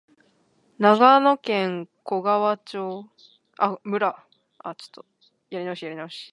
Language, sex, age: Japanese, female, 19-29